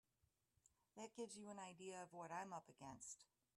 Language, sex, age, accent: English, female, 60-69, United States English